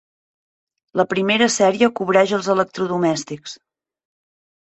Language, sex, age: Catalan, female, 40-49